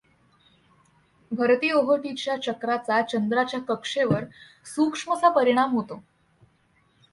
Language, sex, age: Marathi, female, under 19